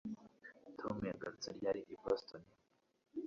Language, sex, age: Kinyarwanda, male, 19-29